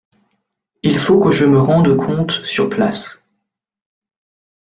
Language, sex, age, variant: French, male, under 19, Français de métropole